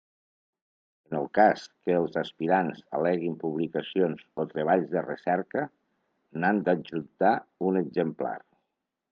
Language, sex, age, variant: Catalan, male, 60-69, Nord-Occidental